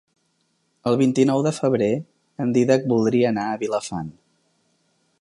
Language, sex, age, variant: Catalan, male, 50-59, Central